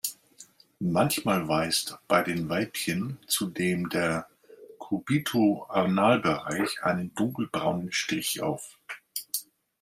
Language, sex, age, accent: German, male, 60-69, Deutschland Deutsch